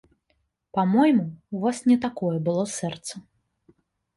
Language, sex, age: Belarusian, female, 30-39